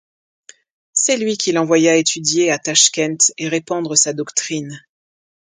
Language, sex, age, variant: French, female, 40-49, Français de métropole